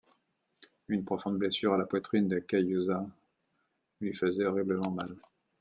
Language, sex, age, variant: French, male, 50-59, Français de métropole